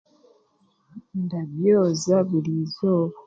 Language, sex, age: Chiga, female, 30-39